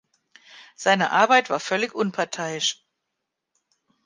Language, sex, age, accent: German, female, 50-59, Deutschland Deutsch